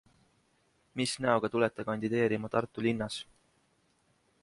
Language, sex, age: Estonian, male, 19-29